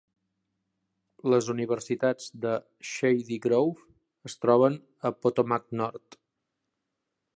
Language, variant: Catalan, Central